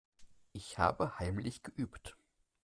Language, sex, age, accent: German, male, 19-29, Deutschland Deutsch